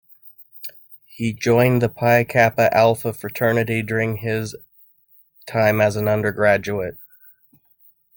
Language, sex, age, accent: English, male, 30-39, United States English